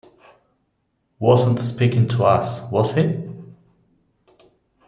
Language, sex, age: English, male, 30-39